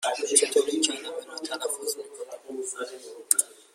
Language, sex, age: Persian, male, 30-39